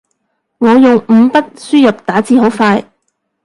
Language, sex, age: Cantonese, female, 30-39